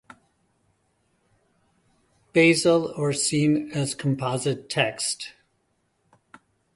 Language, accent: English, United States English